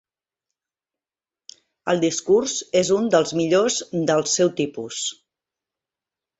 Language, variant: Catalan, Central